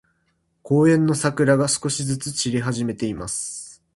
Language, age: Japanese, 19-29